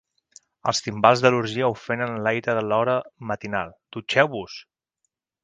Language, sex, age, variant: Catalan, male, 40-49, Central